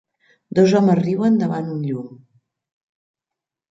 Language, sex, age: Catalan, female, 60-69